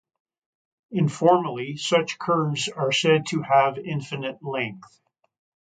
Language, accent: English, Canadian English